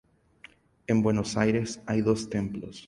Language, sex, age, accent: Spanish, male, 19-29, México